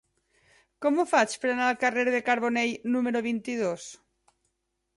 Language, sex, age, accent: Catalan, female, 40-49, valencià